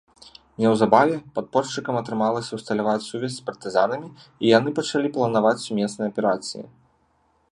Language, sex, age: Belarusian, male, 30-39